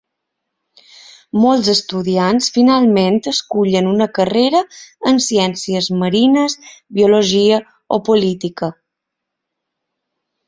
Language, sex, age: Catalan, female, 30-39